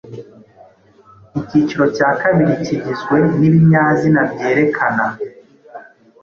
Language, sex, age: Kinyarwanda, male, 19-29